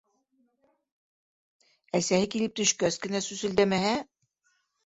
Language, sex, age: Bashkir, female, 60-69